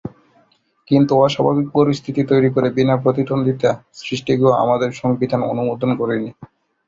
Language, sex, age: Bengali, male, 19-29